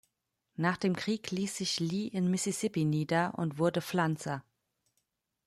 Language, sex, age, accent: German, female, 30-39, Deutschland Deutsch